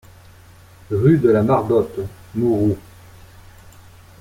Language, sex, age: French, male, 50-59